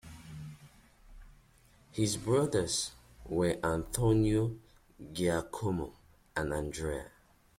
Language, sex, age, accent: English, male, 19-29, England English